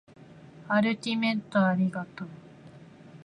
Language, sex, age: Japanese, female, 19-29